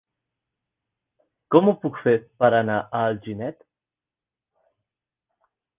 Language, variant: Catalan, Central